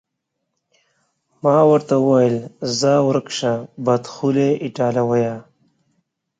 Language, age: Pashto, 30-39